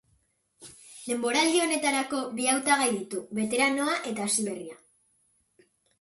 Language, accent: Basque, Erdialdekoa edo Nafarra (Gipuzkoa, Nafarroa)